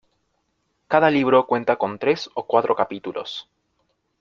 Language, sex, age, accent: Spanish, male, 19-29, México